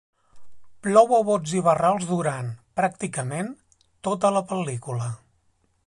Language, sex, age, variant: Catalan, male, 40-49, Central